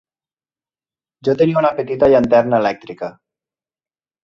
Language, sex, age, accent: Catalan, male, 30-39, valencià